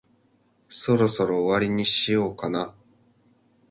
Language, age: Japanese, 30-39